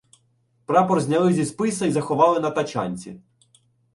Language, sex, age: Ukrainian, male, 19-29